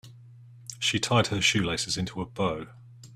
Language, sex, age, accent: English, male, 30-39, England English